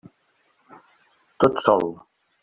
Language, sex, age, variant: Catalan, male, 60-69, Central